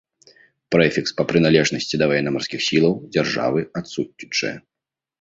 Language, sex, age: Belarusian, male, 19-29